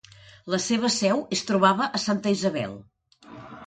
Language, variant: Catalan, Nord-Occidental